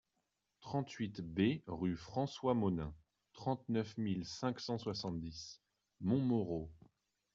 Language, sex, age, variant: French, male, 30-39, Français de métropole